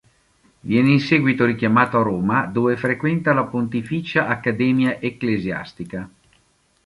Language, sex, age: Italian, male, 50-59